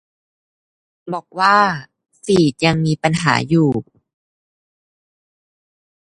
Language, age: Thai, 19-29